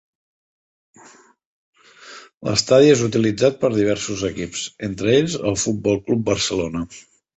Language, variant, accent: Catalan, Central, central